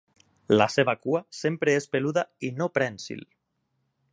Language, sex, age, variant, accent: Catalan, male, 30-39, Valencià meridional, valencià